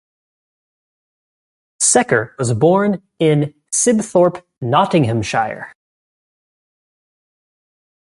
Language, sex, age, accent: English, male, 19-29, United States English